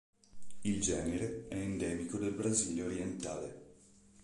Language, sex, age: Italian, male, 30-39